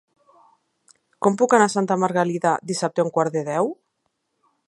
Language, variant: Catalan, Septentrional